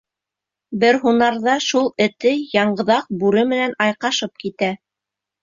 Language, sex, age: Bashkir, female, 40-49